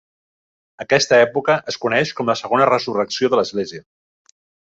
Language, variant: Catalan, Central